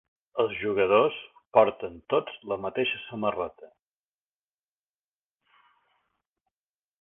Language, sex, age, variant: Catalan, male, 50-59, Balear